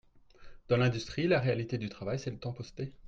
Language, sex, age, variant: French, male, 30-39, Français de métropole